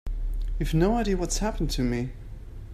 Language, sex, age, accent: English, male, 30-39, England English